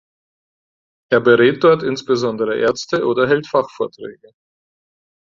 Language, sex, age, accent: German, male, 30-39, Deutschland Deutsch